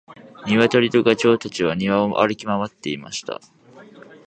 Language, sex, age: Japanese, male, 19-29